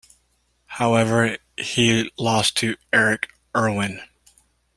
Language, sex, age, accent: English, male, 30-39, United States English